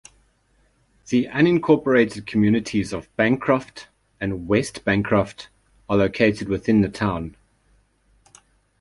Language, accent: English, Southern African (South Africa, Zimbabwe, Namibia)